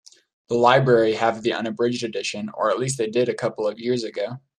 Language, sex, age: English, male, 19-29